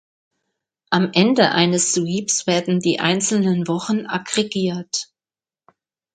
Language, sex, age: German, female, 50-59